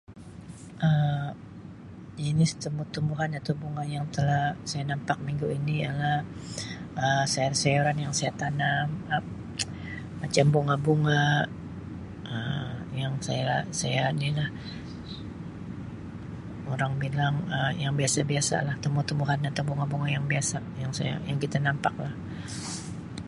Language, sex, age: Sabah Malay, female, 50-59